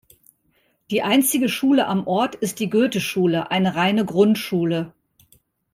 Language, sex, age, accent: German, female, 50-59, Deutschland Deutsch